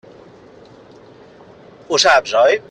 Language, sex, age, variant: Catalan, male, 30-39, Central